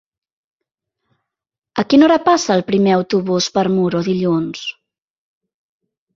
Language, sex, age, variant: Catalan, female, 40-49, Central